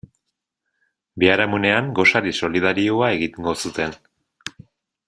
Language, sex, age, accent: Basque, male, 30-39, Mendebalekoa (Araba, Bizkaia, Gipuzkoako mendebaleko herri batzuk)